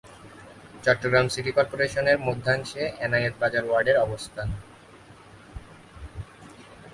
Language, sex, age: Bengali, male, 19-29